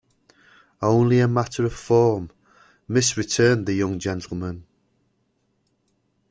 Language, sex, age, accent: English, male, 40-49, England English